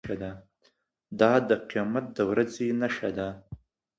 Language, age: Pashto, 19-29